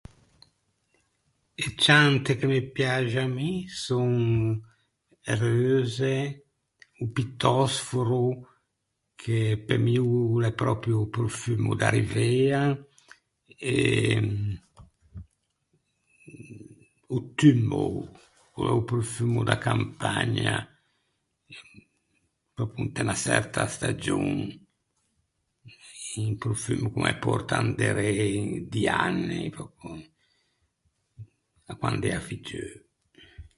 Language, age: Ligurian, 70-79